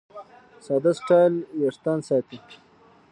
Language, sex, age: Pashto, male, 19-29